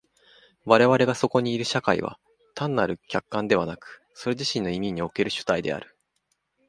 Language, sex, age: Japanese, male, 30-39